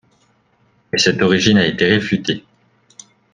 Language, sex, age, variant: French, male, 30-39, Français de métropole